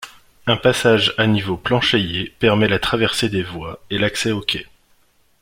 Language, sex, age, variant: French, male, 19-29, Français de métropole